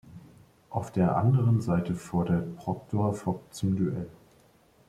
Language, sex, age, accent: German, male, 30-39, Deutschland Deutsch